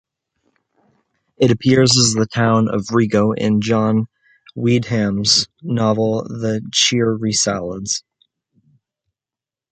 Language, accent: English, United States English